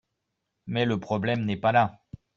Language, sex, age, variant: French, male, 40-49, Français de métropole